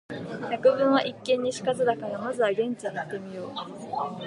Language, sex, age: Japanese, female, 19-29